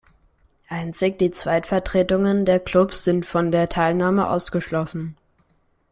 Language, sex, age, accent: German, male, under 19, Deutschland Deutsch